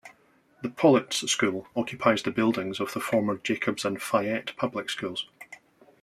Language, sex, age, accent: English, male, 40-49, Scottish English